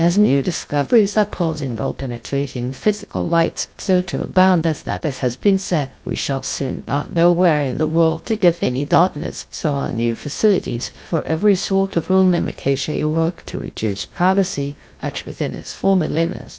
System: TTS, GlowTTS